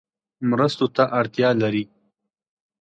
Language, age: Pashto, 19-29